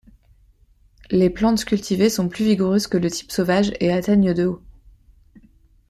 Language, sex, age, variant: French, female, 30-39, Français de métropole